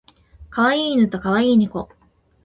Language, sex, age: Japanese, female, 19-29